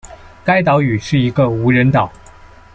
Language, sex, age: Chinese, male, 19-29